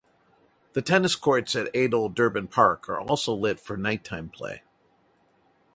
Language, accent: English, United States English